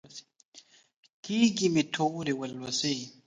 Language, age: Pashto, 19-29